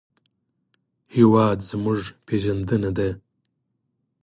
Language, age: Pashto, 30-39